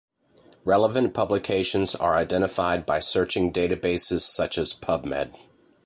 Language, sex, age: English, male, 50-59